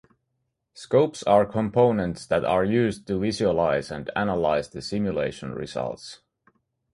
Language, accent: English, United States English